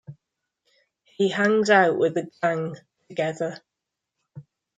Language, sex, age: English, female, 50-59